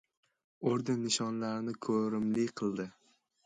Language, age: Uzbek, 19-29